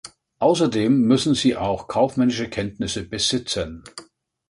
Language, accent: German, Deutschland Deutsch